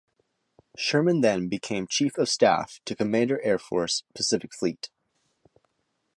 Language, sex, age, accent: English, male, 19-29, United States English